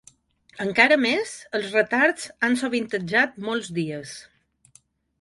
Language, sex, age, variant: Catalan, female, 40-49, Balear